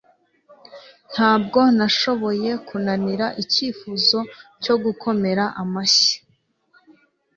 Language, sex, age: Kinyarwanda, female, 19-29